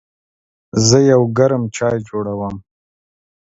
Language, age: Pashto, 30-39